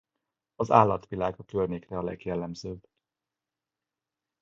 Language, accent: Hungarian, budapesti